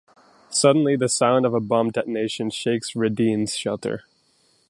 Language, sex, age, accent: English, male, under 19, United States English